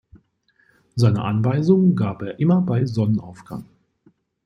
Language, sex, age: German, male, 30-39